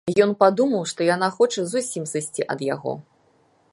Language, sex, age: Belarusian, female, 40-49